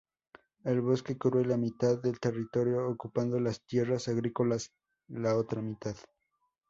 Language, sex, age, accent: Spanish, male, under 19, México